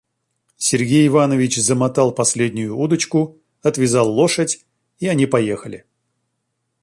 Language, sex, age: Russian, male, 40-49